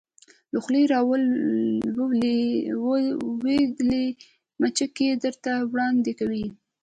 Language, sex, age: Pashto, female, 19-29